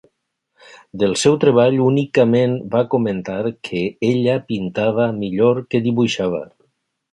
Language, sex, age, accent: Catalan, male, 60-69, valencià